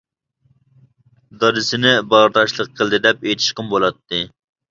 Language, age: Uyghur, 19-29